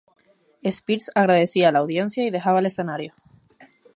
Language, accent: Spanish, España: Islas Canarias